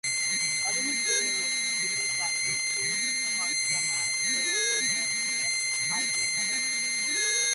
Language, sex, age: English, female, under 19